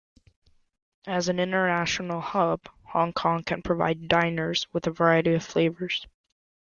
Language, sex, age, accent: English, male, under 19, United States English